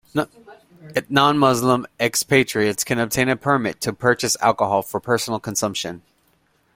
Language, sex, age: English, male, 30-39